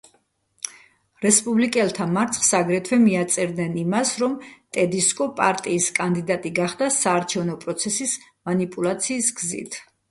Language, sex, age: Georgian, female, 40-49